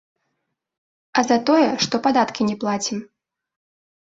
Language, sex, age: Belarusian, female, 19-29